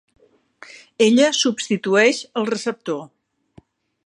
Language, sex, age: Catalan, female, 60-69